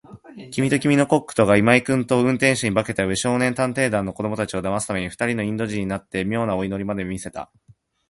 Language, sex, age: Japanese, male, 19-29